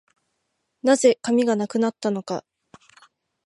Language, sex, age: Japanese, female, under 19